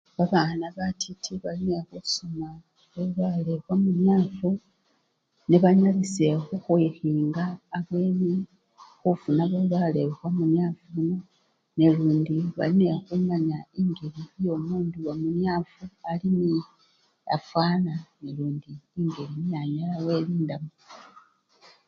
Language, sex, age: Luyia, female, 30-39